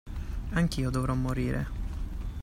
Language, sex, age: Italian, male, 19-29